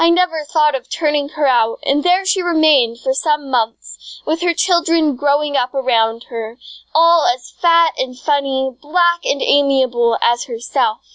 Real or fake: real